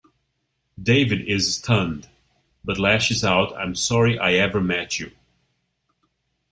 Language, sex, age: English, male, 30-39